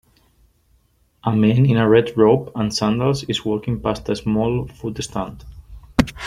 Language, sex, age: English, male, 30-39